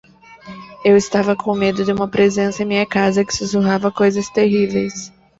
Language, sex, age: Portuguese, female, 19-29